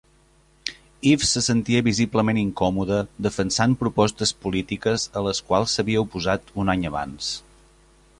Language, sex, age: Catalan, male, 30-39